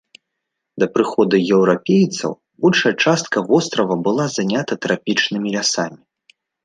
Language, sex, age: Belarusian, male, 19-29